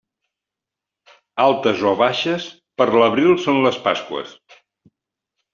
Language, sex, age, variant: Catalan, male, 70-79, Central